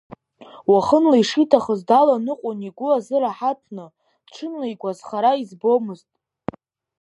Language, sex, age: Abkhazian, female, under 19